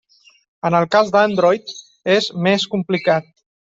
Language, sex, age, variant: Catalan, male, 30-39, Central